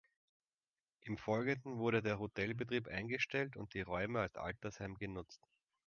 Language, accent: German, Österreichisches Deutsch